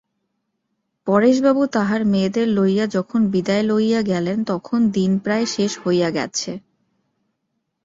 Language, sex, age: Bengali, female, 19-29